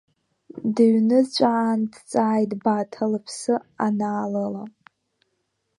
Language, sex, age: Abkhazian, female, under 19